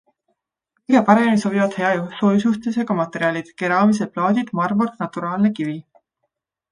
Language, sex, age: Estonian, female, 30-39